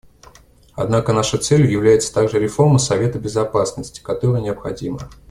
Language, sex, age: Russian, male, 30-39